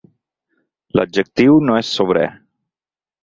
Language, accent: Catalan, nord-oriental